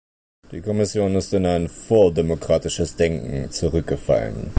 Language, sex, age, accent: German, male, 40-49, Deutschland Deutsch